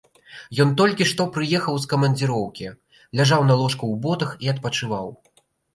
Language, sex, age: Belarusian, male, 19-29